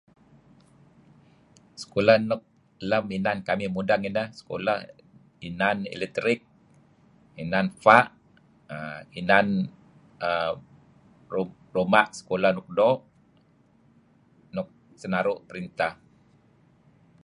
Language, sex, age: Kelabit, male, 50-59